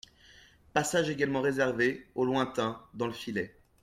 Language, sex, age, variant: French, male, 19-29, Français de métropole